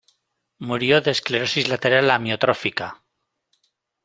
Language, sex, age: Spanish, male, 50-59